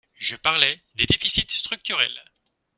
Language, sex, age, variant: French, male, 40-49, Français de métropole